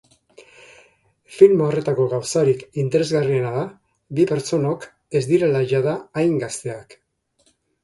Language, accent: Basque, Mendebalekoa (Araba, Bizkaia, Gipuzkoako mendebaleko herri batzuk)